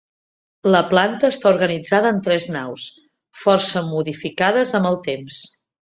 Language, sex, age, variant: Catalan, female, 40-49, Central